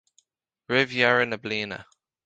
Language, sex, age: Irish, male, 19-29